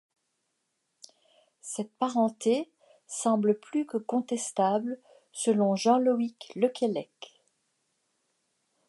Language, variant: French, Français de métropole